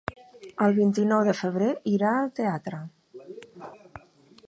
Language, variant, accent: Catalan, Central, central